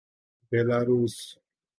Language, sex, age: Urdu, male, 19-29